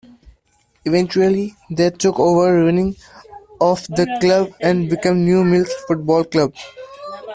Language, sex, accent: English, male, United States English